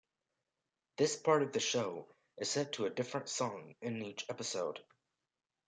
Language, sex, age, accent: English, male, under 19, United States English